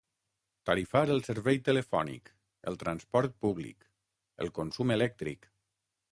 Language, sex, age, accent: Catalan, male, 40-49, valencià